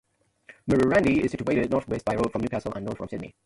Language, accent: English, United States English